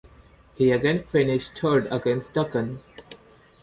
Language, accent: English, India and South Asia (India, Pakistan, Sri Lanka)